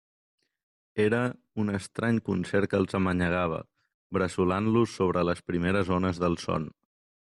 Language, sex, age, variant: Catalan, male, 30-39, Central